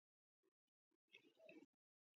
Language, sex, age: Georgian, male, under 19